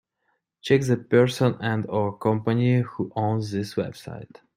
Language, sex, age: English, male, 30-39